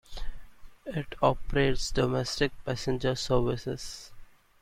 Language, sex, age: English, male, 19-29